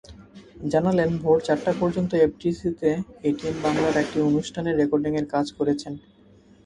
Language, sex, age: Bengali, male, 19-29